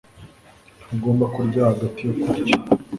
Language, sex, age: Kinyarwanda, male, 19-29